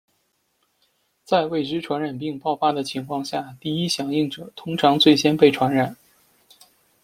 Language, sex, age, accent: Chinese, male, 30-39, 出生地：北京市